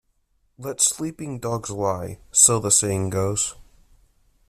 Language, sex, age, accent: English, male, 19-29, United States English